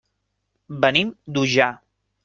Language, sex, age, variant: Catalan, male, 19-29, Central